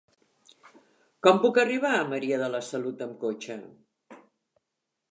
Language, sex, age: Catalan, female, 60-69